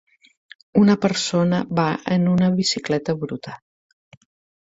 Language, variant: Catalan, Septentrional